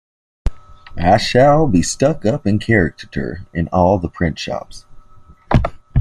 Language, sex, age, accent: English, male, 19-29, United States English